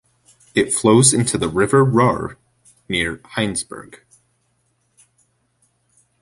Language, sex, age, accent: English, male, 19-29, United States English